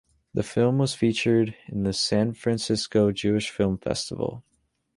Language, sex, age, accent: English, male, under 19, United States English